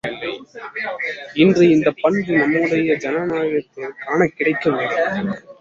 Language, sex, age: Tamil, male, 19-29